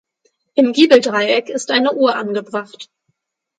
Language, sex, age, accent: German, female, 19-29, Deutschland Deutsch; Hochdeutsch